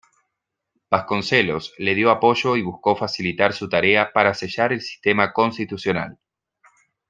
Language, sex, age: Spanish, male, 19-29